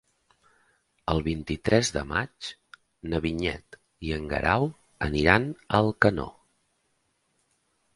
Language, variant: Catalan, Central